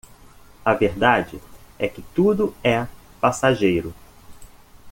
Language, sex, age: Portuguese, male, 30-39